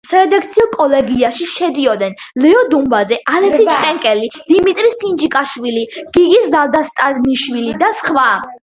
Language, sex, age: Georgian, female, under 19